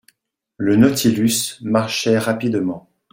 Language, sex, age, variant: French, male, 40-49, Français de métropole